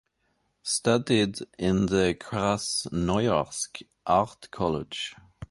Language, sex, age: English, male, 30-39